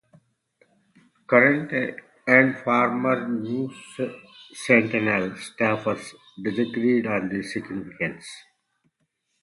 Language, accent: English, India and South Asia (India, Pakistan, Sri Lanka)